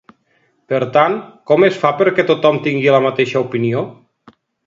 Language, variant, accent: Catalan, Nord-Occidental, nord-occidental